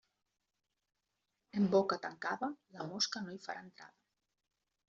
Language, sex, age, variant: Catalan, female, 50-59, Nord-Occidental